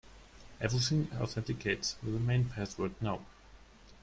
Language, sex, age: English, male, under 19